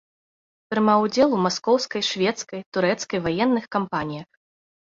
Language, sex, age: Belarusian, female, 19-29